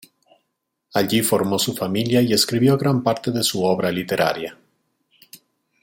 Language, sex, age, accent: Spanish, male, 40-49, Andino-Pacífico: Colombia, Perú, Ecuador, oeste de Bolivia y Venezuela andina